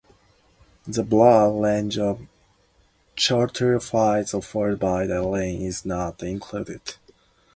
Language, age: English, 19-29